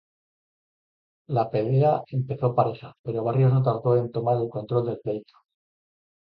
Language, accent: Spanish, España: Centro-Sur peninsular (Madrid, Toledo, Castilla-La Mancha)